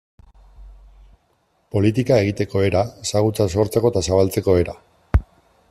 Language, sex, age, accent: Basque, male, 19-29, Mendebalekoa (Araba, Bizkaia, Gipuzkoako mendebaleko herri batzuk)